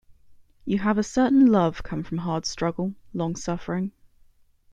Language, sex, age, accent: English, female, 19-29, England English